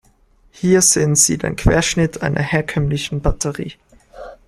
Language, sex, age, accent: German, male, 19-29, Österreichisches Deutsch